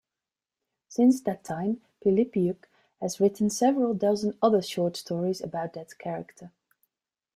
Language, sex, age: English, female, 40-49